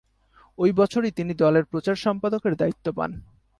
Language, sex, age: Bengali, male, 19-29